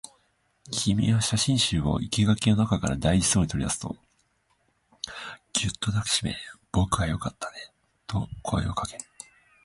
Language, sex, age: Japanese, male, 19-29